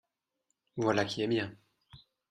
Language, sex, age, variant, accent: French, male, 19-29, Français d'Europe, Français de Belgique